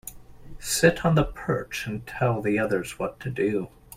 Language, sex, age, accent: English, male, 19-29, United States English